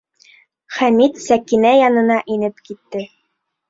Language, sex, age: Bashkir, female, under 19